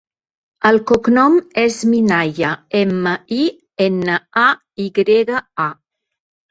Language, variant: Catalan, Septentrional